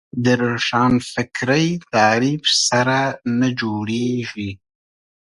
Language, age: Pashto, 40-49